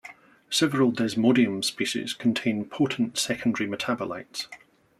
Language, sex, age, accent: English, male, 40-49, Scottish English